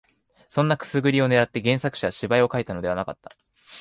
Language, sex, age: Japanese, male, 19-29